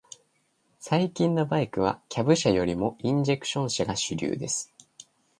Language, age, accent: Japanese, 19-29, 標準語